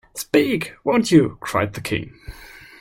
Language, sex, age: English, male, 19-29